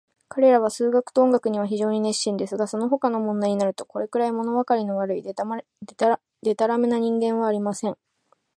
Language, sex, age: Japanese, female, 19-29